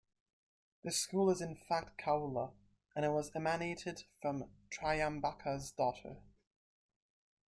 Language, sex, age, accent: English, male, 19-29, United States English